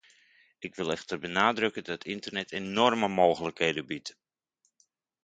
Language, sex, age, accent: Dutch, male, 40-49, Nederlands Nederlands